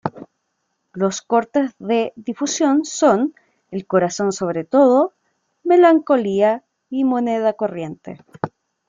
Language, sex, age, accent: Spanish, female, 30-39, Chileno: Chile, Cuyo